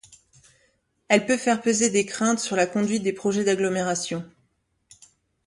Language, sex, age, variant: French, female, 40-49, Français de métropole